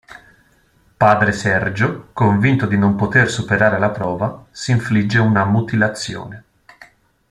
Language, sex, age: Italian, male, 19-29